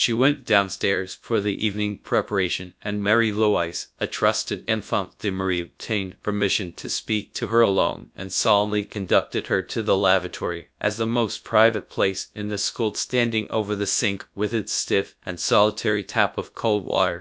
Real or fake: fake